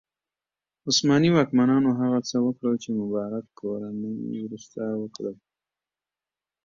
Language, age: Pashto, 19-29